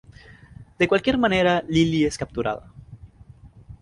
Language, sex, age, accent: Spanish, male, 19-29, América central